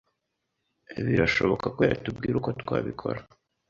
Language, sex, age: Kinyarwanda, male, under 19